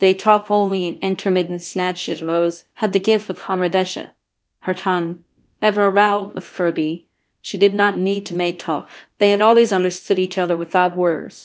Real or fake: fake